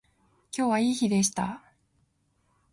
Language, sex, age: Japanese, female, 19-29